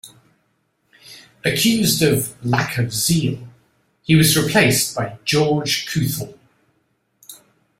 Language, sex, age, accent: English, male, 50-59, England English